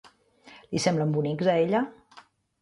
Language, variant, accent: Catalan, Central, central